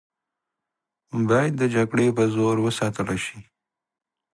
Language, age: Pashto, 30-39